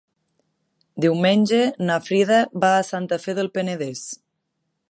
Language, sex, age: Catalan, female, 19-29